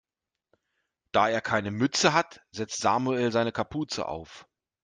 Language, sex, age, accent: German, male, 40-49, Deutschland Deutsch